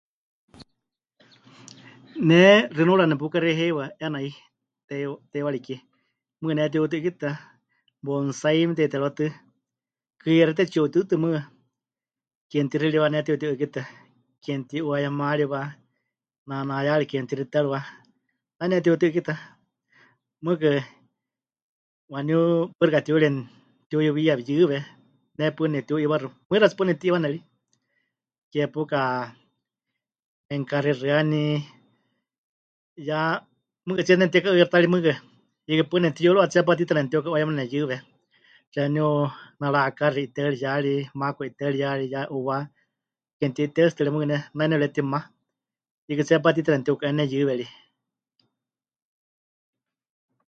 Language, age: Huichol, 50-59